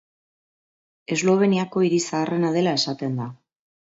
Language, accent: Basque, Mendebalekoa (Araba, Bizkaia, Gipuzkoako mendebaleko herri batzuk)